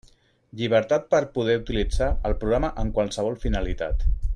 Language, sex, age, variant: Catalan, male, 40-49, Central